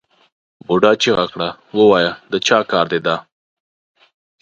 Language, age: Pashto, 30-39